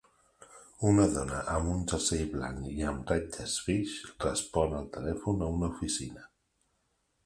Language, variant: Catalan, Central